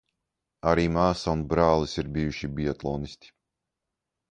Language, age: Latvian, 19-29